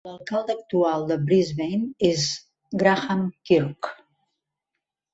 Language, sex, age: Catalan, female, 60-69